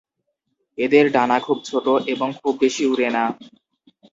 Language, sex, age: Bengali, male, 19-29